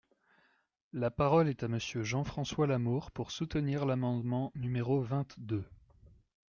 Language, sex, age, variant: French, male, 19-29, Français de métropole